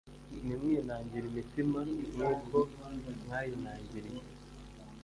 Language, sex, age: Kinyarwanda, male, 19-29